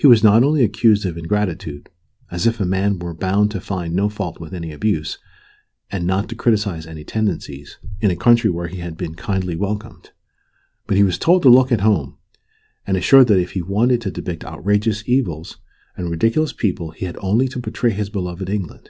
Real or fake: real